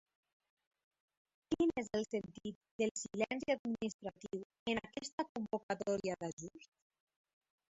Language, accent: Catalan, valencià